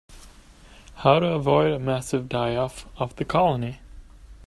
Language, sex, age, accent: English, male, 19-29, United States English